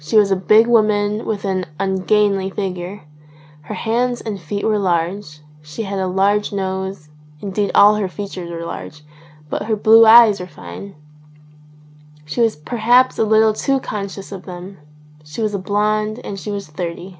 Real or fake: real